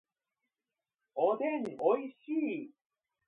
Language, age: Japanese, 30-39